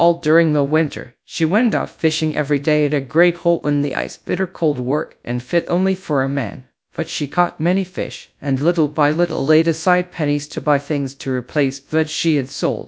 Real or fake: fake